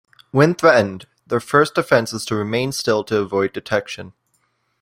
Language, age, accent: English, under 19, Canadian English